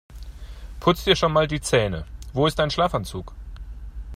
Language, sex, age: German, male, 30-39